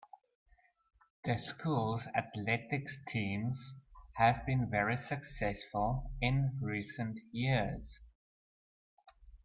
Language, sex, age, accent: English, male, 19-29, Southern African (South Africa, Zimbabwe, Namibia)